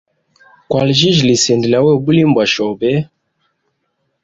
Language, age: Hemba, 19-29